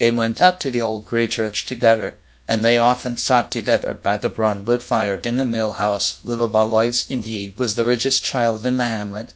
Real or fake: fake